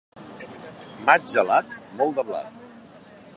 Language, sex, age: Catalan, male, 50-59